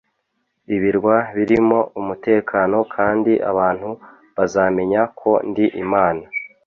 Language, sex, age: Kinyarwanda, male, 30-39